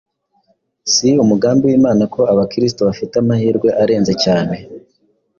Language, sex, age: Kinyarwanda, male, 19-29